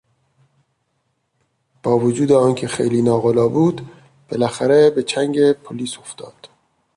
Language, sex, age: Persian, male, 30-39